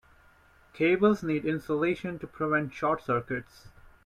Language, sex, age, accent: English, male, 19-29, India and South Asia (India, Pakistan, Sri Lanka)